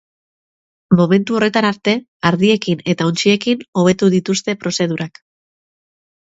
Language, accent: Basque, Mendebalekoa (Araba, Bizkaia, Gipuzkoako mendebaleko herri batzuk)